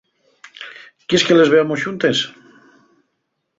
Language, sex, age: Asturian, male, 50-59